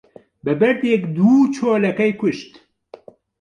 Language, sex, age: Central Kurdish, male, 40-49